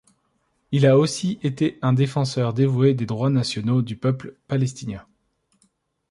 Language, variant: French, Français de métropole